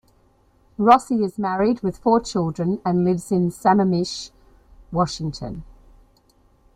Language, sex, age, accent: English, female, 50-59, Australian English